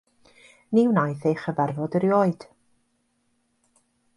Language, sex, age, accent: Welsh, female, 60-69, Y Deyrnas Unedig Cymraeg